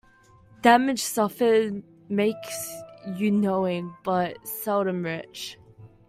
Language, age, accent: English, under 19, Australian English